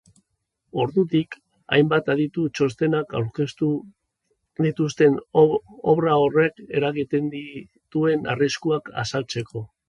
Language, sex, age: Basque, male, 30-39